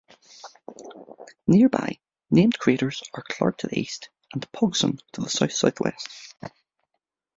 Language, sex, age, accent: English, male, 30-39, Irish English